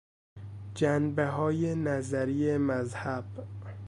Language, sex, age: Persian, male, 19-29